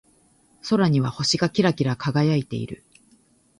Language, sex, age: Japanese, female, 50-59